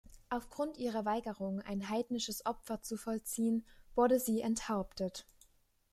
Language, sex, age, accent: German, female, 19-29, Deutschland Deutsch